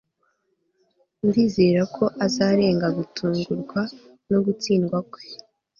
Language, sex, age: Kinyarwanda, female, 19-29